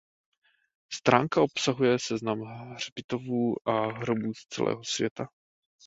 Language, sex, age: Czech, male, 30-39